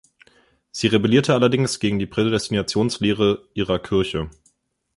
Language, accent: German, Deutschland Deutsch